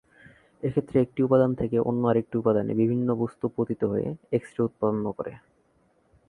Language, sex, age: Bengali, male, 19-29